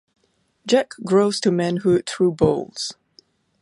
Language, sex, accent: English, female, Singaporean English